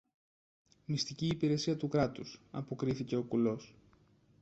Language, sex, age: Greek, male, 19-29